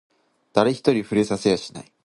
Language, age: Japanese, under 19